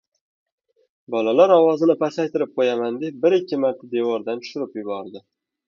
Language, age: Uzbek, 19-29